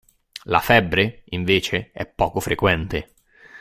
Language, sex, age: Italian, male, 19-29